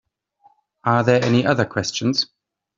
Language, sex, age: English, male, 40-49